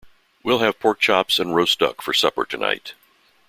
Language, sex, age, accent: English, male, 60-69, United States English